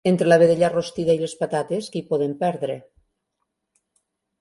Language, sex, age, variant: Catalan, female, 50-59, Central